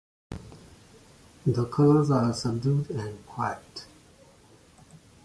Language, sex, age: English, male, 40-49